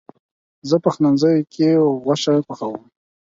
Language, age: Pashto, under 19